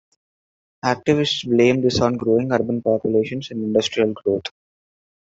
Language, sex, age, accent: English, male, 19-29, India and South Asia (India, Pakistan, Sri Lanka)